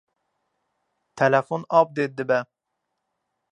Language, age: Kurdish, 19-29